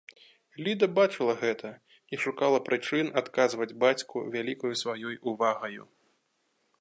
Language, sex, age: Belarusian, male, 19-29